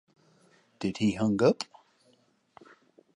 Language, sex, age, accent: English, male, 70-79, England English